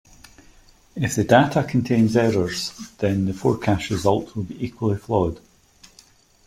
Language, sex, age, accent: English, male, 50-59, Scottish English